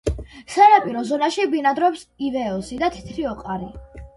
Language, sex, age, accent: Georgian, female, under 19, მშვიდი